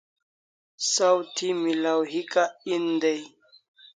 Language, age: Kalasha, 19-29